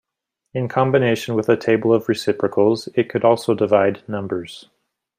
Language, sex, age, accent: English, male, 30-39, United States English